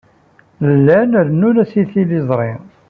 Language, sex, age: Kabyle, male, 40-49